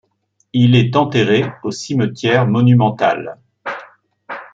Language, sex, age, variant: French, male, 60-69, Français de métropole